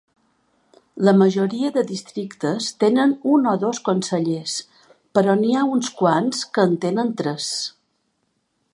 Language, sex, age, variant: Catalan, female, 50-59, Balear